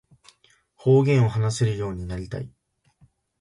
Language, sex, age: Japanese, male, under 19